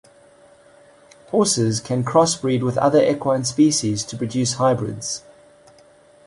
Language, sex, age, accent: English, male, 40-49, Southern African (South Africa, Zimbabwe, Namibia)